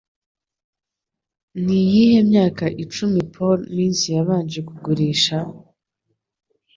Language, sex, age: Kinyarwanda, female, 19-29